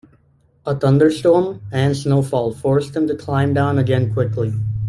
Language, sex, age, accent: English, male, under 19, United States English